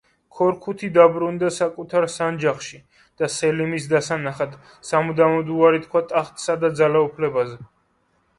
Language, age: Georgian, 19-29